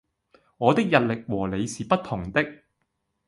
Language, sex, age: Cantonese, male, 30-39